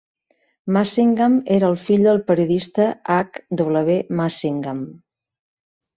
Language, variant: Catalan, Central